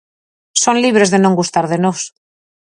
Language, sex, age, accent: Galician, female, 40-49, Normativo (estándar)